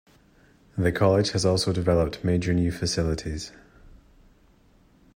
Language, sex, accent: English, male, Scottish English